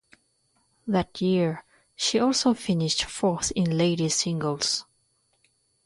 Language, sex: English, female